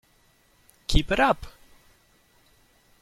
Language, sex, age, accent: English, male, 19-29, Southern African (South Africa, Zimbabwe, Namibia)